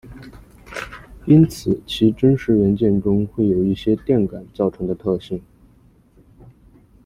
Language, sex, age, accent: Chinese, male, 19-29, 出生地：河南省